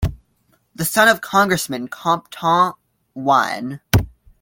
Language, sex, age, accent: English, male, under 19, Canadian English